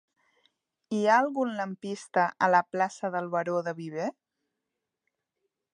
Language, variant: Catalan, Central